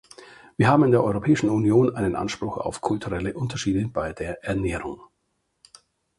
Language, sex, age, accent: German, male, 50-59, Deutschland Deutsch